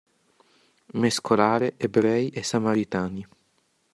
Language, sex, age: Italian, male, under 19